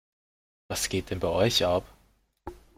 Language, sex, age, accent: German, male, 19-29, Österreichisches Deutsch